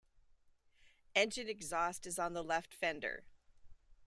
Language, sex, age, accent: English, female, 50-59, United States English